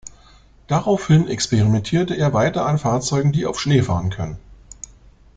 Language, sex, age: German, male, 50-59